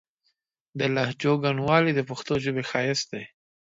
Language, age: Pashto, 19-29